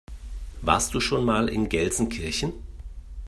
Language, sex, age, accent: German, male, 40-49, Deutschland Deutsch